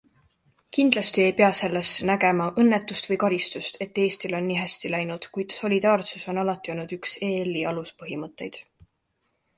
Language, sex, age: Estonian, female, 19-29